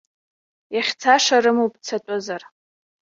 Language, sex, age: Abkhazian, male, under 19